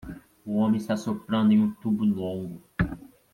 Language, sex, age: Portuguese, male, 19-29